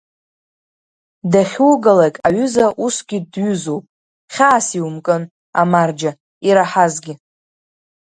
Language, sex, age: Abkhazian, female, under 19